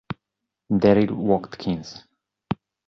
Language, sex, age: Italian, male, 40-49